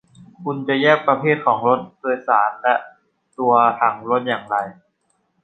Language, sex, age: Thai, male, under 19